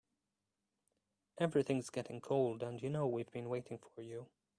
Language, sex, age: English, male, 30-39